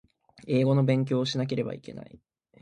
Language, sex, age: Japanese, male, 19-29